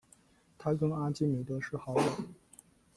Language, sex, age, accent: Chinese, male, 19-29, 出生地：河北省